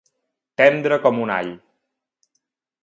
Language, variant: Catalan, Septentrional